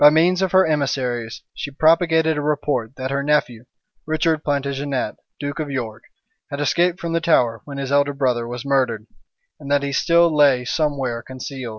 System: none